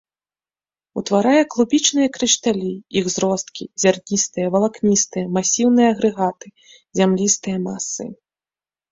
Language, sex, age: Belarusian, female, 19-29